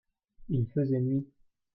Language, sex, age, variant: French, male, 19-29, Français de métropole